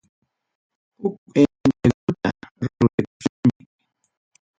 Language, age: Ayacucho Quechua, 60-69